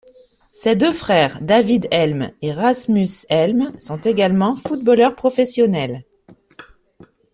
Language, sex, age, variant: French, male, 19-29, Français de métropole